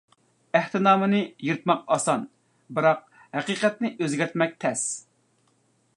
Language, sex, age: Uyghur, male, 30-39